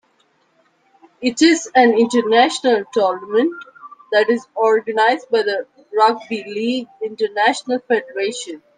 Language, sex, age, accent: English, female, 19-29, India and South Asia (India, Pakistan, Sri Lanka)